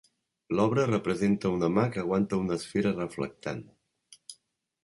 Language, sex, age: Catalan, male, 50-59